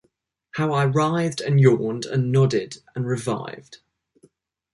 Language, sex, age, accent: English, male, 19-29, England English